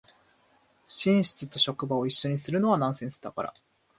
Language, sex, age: Japanese, male, 19-29